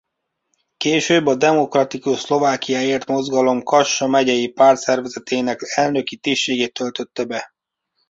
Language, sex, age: Hungarian, male, 30-39